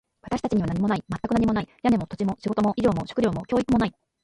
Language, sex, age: Japanese, female, 40-49